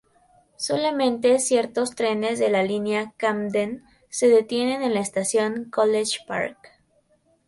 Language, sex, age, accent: Spanish, female, 19-29, México